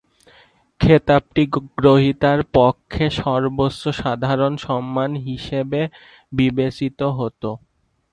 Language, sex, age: Bengali, male, 19-29